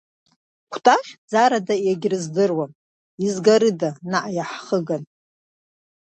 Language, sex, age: Abkhazian, female, 40-49